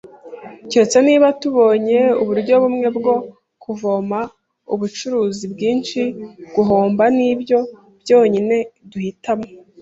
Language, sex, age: Kinyarwanda, female, 19-29